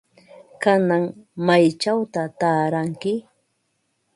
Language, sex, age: Ambo-Pasco Quechua, female, 60-69